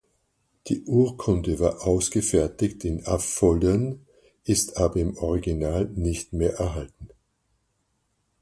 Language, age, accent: German, 70-79, Österreichisches Deutsch